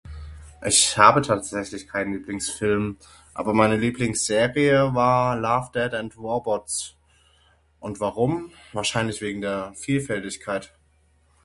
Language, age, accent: German, 30-39, Deutschland Deutsch